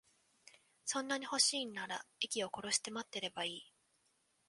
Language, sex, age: Japanese, female, 19-29